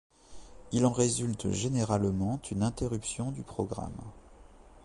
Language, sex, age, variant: French, male, 40-49, Français de métropole